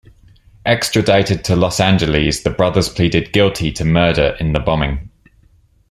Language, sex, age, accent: English, male, 30-39, England English